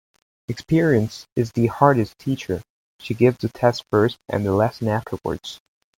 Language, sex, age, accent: English, male, under 19, Canadian English